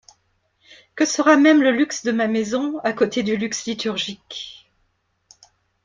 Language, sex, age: French, female, 50-59